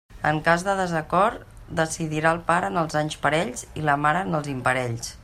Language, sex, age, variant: Catalan, male, 40-49, Central